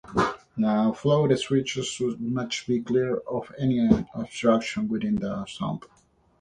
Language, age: English, 19-29